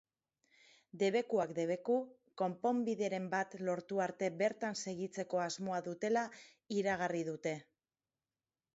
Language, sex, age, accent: Basque, female, 40-49, Mendebalekoa (Araba, Bizkaia, Gipuzkoako mendebaleko herri batzuk)